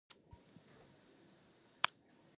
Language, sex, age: English, female, 19-29